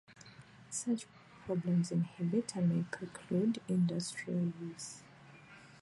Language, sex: English, female